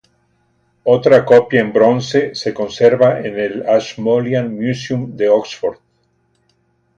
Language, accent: Spanish, México